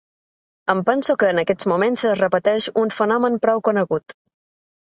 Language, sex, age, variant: Catalan, female, 30-39, Balear